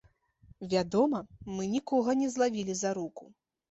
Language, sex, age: Belarusian, female, 19-29